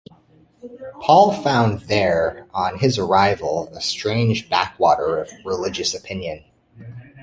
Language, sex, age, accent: English, male, 30-39, United States English